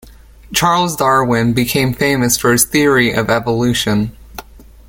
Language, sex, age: English, male, 19-29